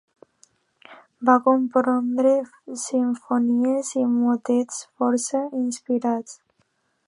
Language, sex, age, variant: Catalan, female, under 19, Alacantí